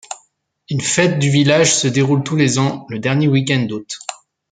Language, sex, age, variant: French, male, 19-29, Français de métropole